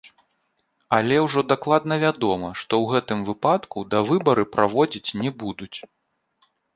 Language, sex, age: Belarusian, male, 30-39